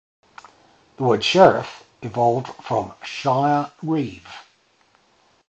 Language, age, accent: English, 50-59, Australian English